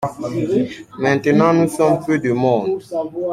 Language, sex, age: French, female, 30-39